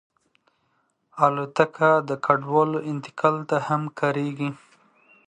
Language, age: Pashto, 30-39